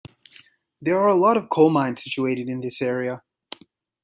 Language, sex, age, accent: English, male, 19-29, United States English